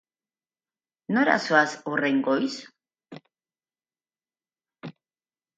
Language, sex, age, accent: Basque, female, 40-49, Mendebalekoa (Araba, Bizkaia, Gipuzkoako mendebaleko herri batzuk)